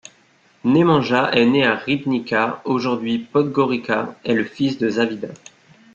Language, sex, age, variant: French, male, 30-39, Français de métropole